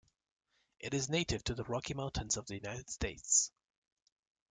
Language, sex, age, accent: English, male, 19-29, United States English